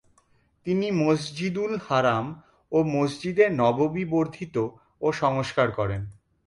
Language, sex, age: Bengali, male, 30-39